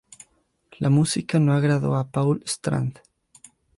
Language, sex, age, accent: Spanish, male, 19-29, Andino-Pacífico: Colombia, Perú, Ecuador, oeste de Bolivia y Venezuela andina